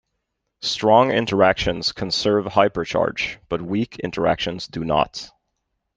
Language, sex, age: English, male, 30-39